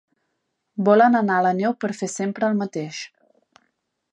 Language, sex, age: Catalan, female, 19-29